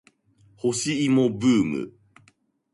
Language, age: Japanese, 30-39